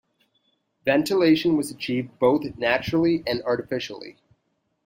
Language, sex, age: English, male, 19-29